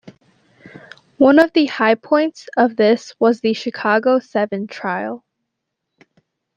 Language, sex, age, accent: English, female, under 19, United States English